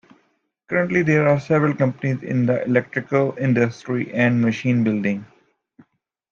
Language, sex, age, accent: English, male, 19-29, United States English